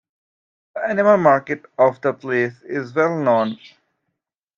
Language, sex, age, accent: English, male, 19-29, United States English